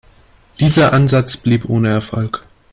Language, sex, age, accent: German, male, under 19, Deutschland Deutsch